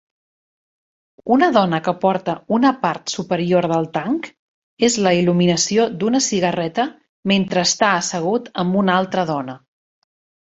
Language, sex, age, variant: Catalan, female, 40-49, Central